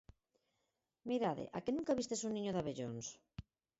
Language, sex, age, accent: Galician, female, 40-49, Central (gheada)